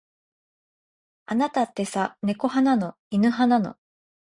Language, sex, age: Japanese, female, 19-29